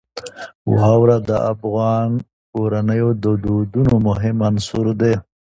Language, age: Pashto, 40-49